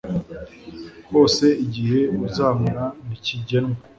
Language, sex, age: Kinyarwanda, male, 19-29